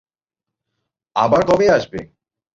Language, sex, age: Bengali, male, 19-29